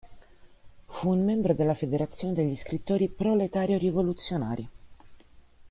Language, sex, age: Italian, female, 19-29